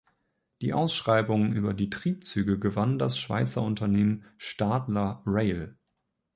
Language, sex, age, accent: German, male, 19-29, Deutschland Deutsch